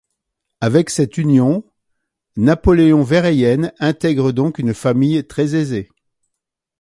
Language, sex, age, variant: French, male, 60-69, Français de métropole